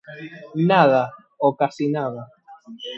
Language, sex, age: Spanish, male, 19-29